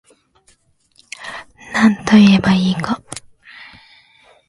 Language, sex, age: Japanese, female, 19-29